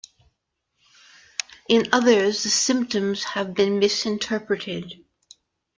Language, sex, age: English, female, 70-79